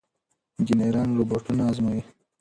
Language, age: Pashto, under 19